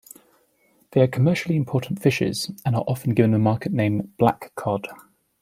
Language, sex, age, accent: English, male, 19-29, England English